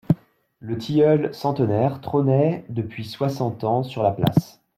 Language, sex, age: French, male, 19-29